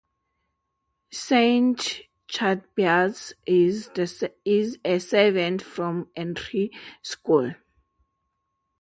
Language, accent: English, Southern African (South Africa, Zimbabwe, Namibia)